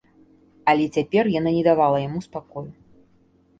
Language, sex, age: Belarusian, female, 30-39